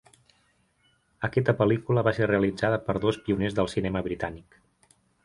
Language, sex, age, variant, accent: Catalan, male, 30-39, Central, tarragoní